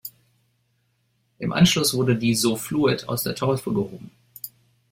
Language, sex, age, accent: German, male, 40-49, Deutschland Deutsch